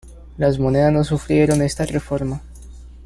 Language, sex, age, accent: Spanish, male, 19-29, Andino-Pacífico: Colombia, Perú, Ecuador, oeste de Bolivia y Venezuela andina